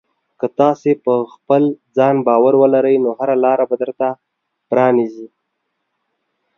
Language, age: Pashto, 30-39